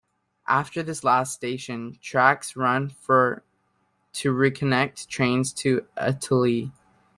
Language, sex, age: English, male, 19-29